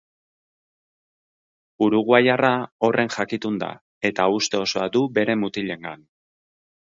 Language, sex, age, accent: Basque, male, 30-39, Erdialdekoa edo Nafarra (Gipuzkoa, Nafarroa)